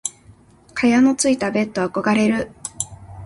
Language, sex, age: Japanese, female, 19-29